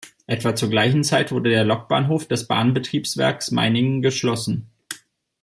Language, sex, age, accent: German, male, 30-39, Deutschland Deutsch